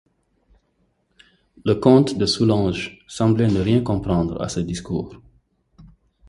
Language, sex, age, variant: French, male, 30-39, Français d'Afrique subsaharienne et des îles africaines